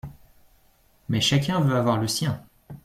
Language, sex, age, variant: French, male, 30-39, Français de métropole